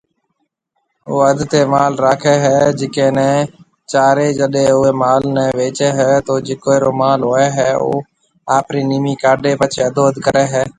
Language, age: Marwari (Pakistan), 40-49